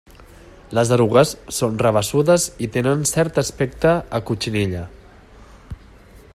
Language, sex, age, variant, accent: Catalan, male, 40-49, Central, central